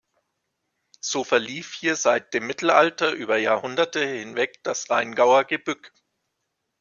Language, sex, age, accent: German, male, 40-49, Deutschland Deutsch